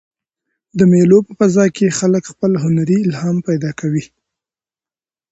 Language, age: Pashto, 19-29